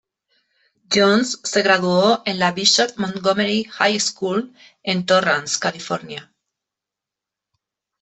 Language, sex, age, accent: Spanish, female, 50-59, España: Centro-Sur peninsular (Madrid, Toledo, Castilla-La Mancha)